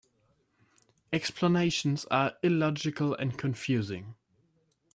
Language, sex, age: English, male, under 19